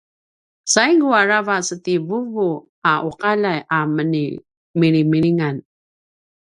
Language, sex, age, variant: Paiwan, female, 50-59, pinayuanan a kinaikacedasan (東排灣語)